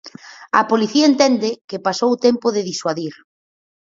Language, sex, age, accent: Galician, female, 30-39, Atlántico (seseo e gheada)